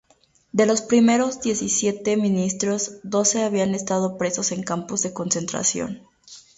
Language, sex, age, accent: Spanish, female, 19-29, México